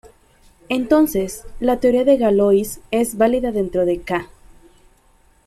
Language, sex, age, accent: Spanish, female, 19-29, México